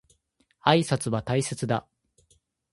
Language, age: Japanese, 19-29